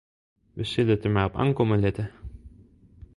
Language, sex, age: Western Frisian, male, 19-29